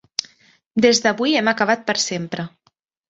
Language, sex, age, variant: Catalan, female, 19-29, Central